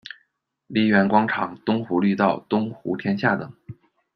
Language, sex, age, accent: Chinese, male, 30-39, 出生地：北京市